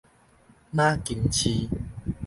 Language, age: Min Nan Chinese, 19-29